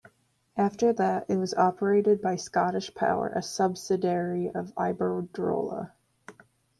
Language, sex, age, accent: English, female, under 19, United States English